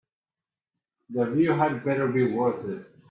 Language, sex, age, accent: English, male, 30-39, United States English